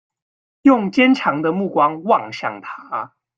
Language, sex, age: Chinese, male, 19-29